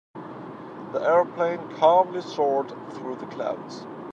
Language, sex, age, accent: English, male, 40-49, England English